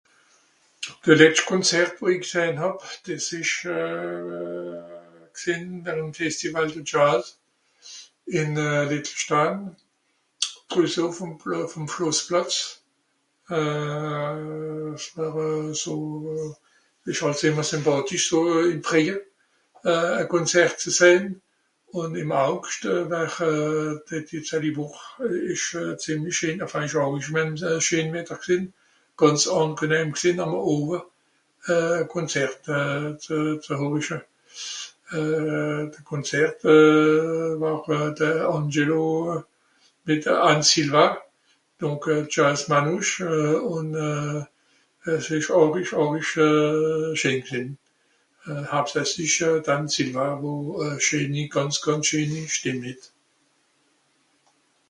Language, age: Swiss German, 60-69